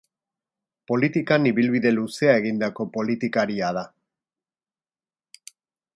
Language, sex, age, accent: Basque, male, 50-59, Erdialdekoa edo Nafarra (Gipuzkoa, Nafarroa)